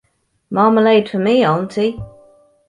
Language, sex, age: English, female, 40-49